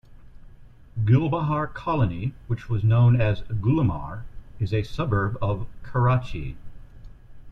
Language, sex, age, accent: English, male, 50-59, United States English